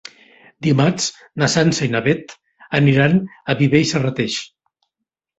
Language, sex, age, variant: Catalan, male, 60-69, Nord-Occidental